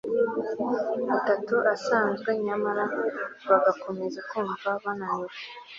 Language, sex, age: Kinyarwanda, female, 19-29